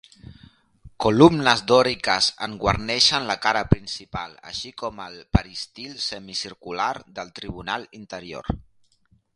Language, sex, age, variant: Catalan, male, 40-49, Central